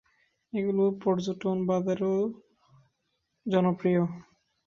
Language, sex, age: Bengali, male, 19-29